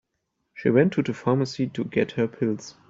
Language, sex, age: English, male, 30-39